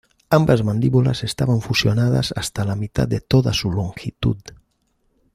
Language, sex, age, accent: Spanish, male, 50-59, España: Norte peninsular (Asturias, Castilla y León, Cantabria, País Vasco, Navarra, Aragón, La Rioja, Guadalajara, Cuenca)